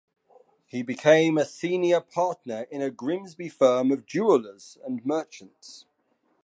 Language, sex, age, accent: English, male, 40-49, England English